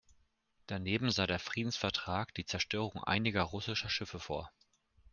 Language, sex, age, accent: German, male, 19-29, Deutschland Deutsch